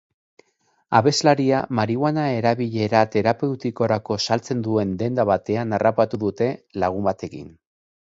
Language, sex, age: Basque, male, 40-49